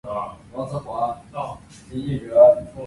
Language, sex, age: Chinese, female, 30-39